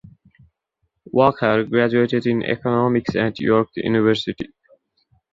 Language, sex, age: English, male, under 19